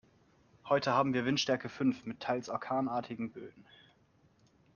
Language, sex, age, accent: German, male, 19-29, Deutschland Deutsch